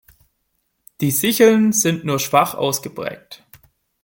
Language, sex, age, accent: German, male, 19-29, Deutschland Deutsch